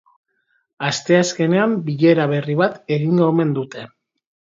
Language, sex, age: Basque, male, 30-39